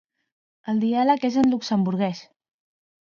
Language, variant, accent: Catalan, Central, central